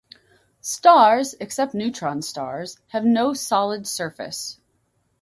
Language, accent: English, United States English